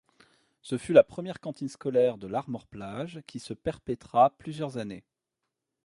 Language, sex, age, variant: French, male, 30-39, Français de métropole